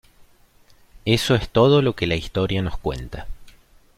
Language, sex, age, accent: Spanish, male, 30-39, Rioplatense: Argentina, Uruguay, este de Bolivia, Paraguay